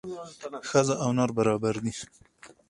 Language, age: Pashto, 19-29